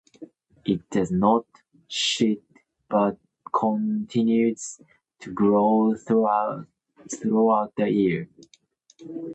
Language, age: English, 19-29